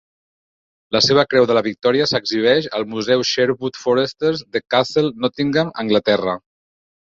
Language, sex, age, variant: Catalan, male, 40-49, Central